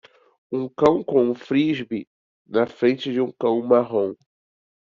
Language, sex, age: Portuguese, male, 40-49